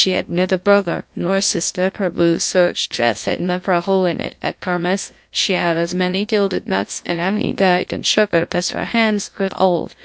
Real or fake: fake